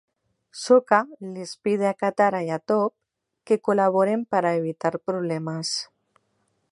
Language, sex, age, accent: Spanish, female, 30-39, España: Norte peninsular (Asturias, Castilla y León, Cantabria, País Vasco, Navarra, Aragón, La Rioja, Guadalajara, Cuenca)